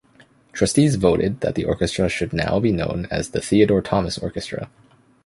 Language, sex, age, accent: English, male, 19-29, Canadian English